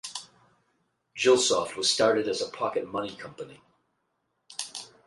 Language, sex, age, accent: English, male, 50-59, United States English